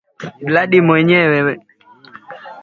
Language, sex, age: Swahili, male, 19-29